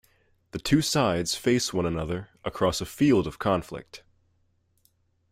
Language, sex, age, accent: English, male, 19-29, United States English